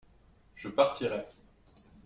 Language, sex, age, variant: French, male, 19-29, Français de métropole